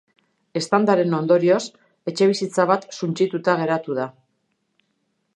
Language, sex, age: Basque, female, 50-59